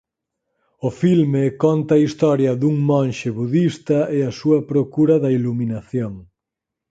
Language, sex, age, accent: Galician, male, 30-39, Normativo (estándar)